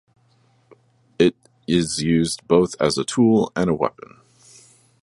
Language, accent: English, United States English